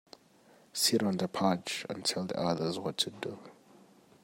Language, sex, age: English, male, 19-29